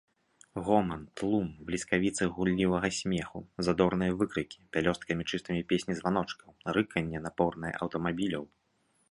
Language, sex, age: Belarusian, male, 30-39